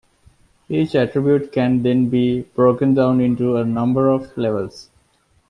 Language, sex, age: English, male, 19-29